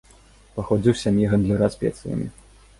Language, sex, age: Belarusian, male, 30-39